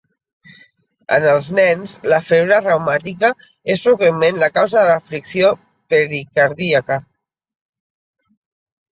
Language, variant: Catalan, Central